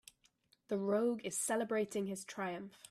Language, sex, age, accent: English, female, 19-29, England English